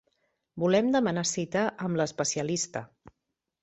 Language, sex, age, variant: Catalan, female, 40-49, Central